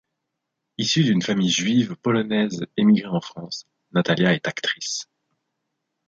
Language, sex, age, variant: French, male, 19-29, Français de métropole